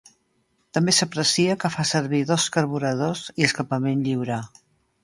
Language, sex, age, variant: Catalan, female, 70-79, Central